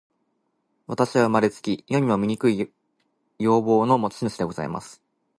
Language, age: Japanese, 19-29